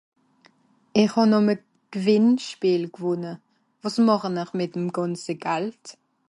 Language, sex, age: Swiss German, female, 19-29